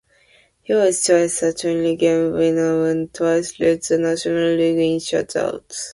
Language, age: English, 19-29